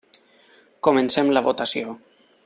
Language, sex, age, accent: Catalan, male, 19-29, valencià